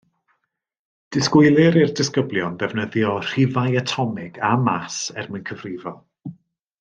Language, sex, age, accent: Welsh, male, 30-39, Y Deyrnas Unedig Cymraeg